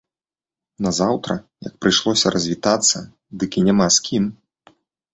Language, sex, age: Belarusian, male, 30-39